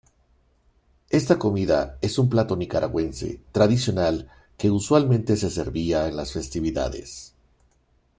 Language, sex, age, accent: Spanish, male, 50-59, México